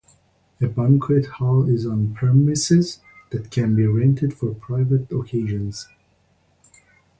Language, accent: English, United States English